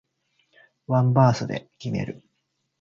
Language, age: Japanese, 50-59